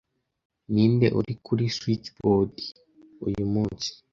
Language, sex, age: Kinyarwanda, male, under 19